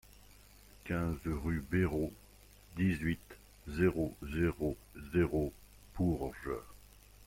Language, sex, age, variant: French, male, 50-59, Français de métropole